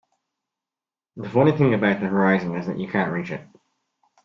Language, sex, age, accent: English, male, 19-29, Irish English